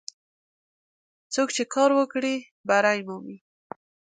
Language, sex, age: Pashto, female, 19-29